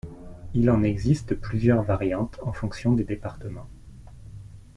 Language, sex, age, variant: French, male, 30-39, Français de métropole